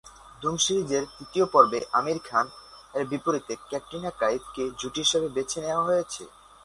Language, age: Bengali, 19-29